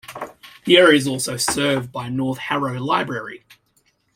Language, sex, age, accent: English, male, 40-49, Australian English